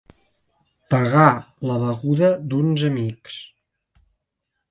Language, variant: Catalan, Septentrional